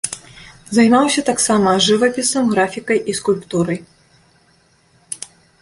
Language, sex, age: Belarusian, female, 30-39